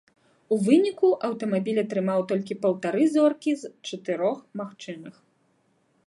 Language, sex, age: Belarusian, female, 30-39